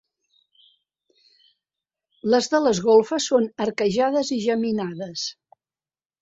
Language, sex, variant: Catalan, female, Central